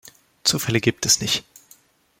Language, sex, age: German, male, 19-29